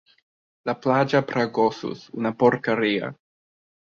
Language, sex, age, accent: Catalan, male, 19-29, aprenent (recent, des d'altres llengües)